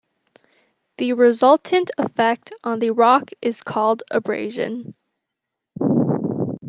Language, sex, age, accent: English, female, under 19, United States English